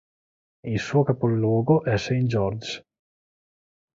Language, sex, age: Italian, male, 19-29